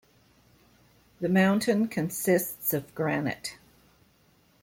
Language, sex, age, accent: English, female, 60-69, Canadian English